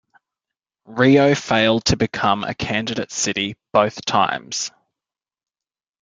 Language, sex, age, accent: English, male, 19-29, Australian English